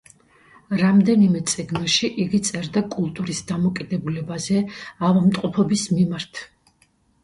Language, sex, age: Georgian, female, 50-59